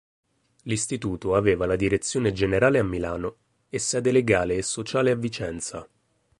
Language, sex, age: Italian, male, 30-39